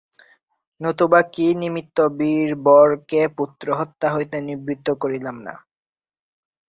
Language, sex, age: Bengali, male, 19-29